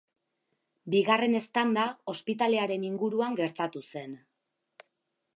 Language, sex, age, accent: Basque, female, 40-49, Erdialdekoa edo Nafarra (Gipuzkoa, Nafarroa)